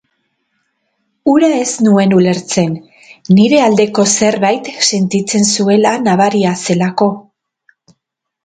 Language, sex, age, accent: Basque, female, 50-59, Mendebalekoa (Araba, Bizkaia, Gipuzkoako mendebaleko herri batzuk)